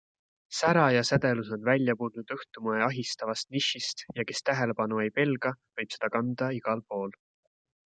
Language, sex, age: Estonian, male, 19-29